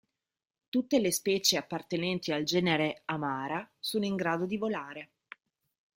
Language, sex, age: Italian, female, 30-39